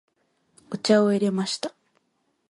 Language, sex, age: Japanese, female, 19-29